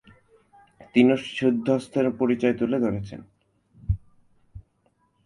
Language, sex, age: Bengali, male, 19-29